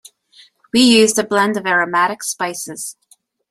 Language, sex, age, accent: English, female, 40-49, United States English